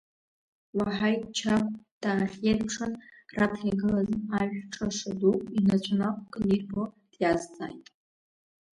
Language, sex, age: Abkhazian, female, under 19